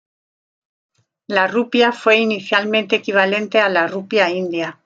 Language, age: Spanish, 60-69